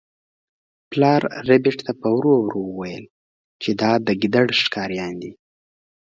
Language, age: Pashto, 19-29